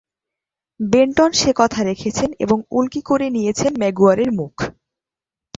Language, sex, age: Bengali, female, 19-29